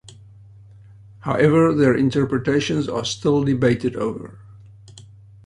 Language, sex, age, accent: English, male, 60-69, Southern African (South Africa, Zimbabwe, Namibia)